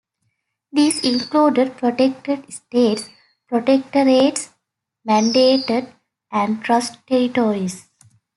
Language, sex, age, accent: English, female, 19-29, United States English